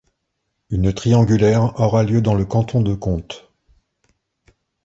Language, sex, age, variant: French, male, 50-59, Français de métropole